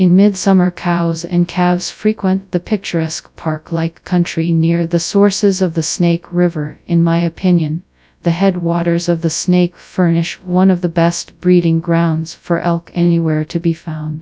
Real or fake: fake